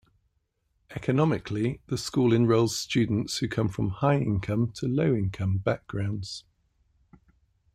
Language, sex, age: English, male, 50-59